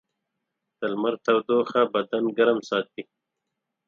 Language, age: Pashto, 40-49